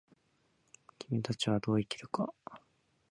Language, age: Japanese, 19-29